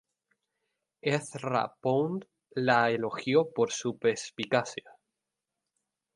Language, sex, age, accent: Spanish, male, 19-29, España: Islas Canarias